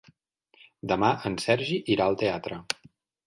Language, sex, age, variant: Catalan, male, 30-39, Central